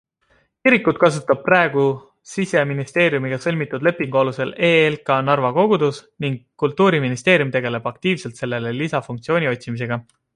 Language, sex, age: Estonian, male, 30-39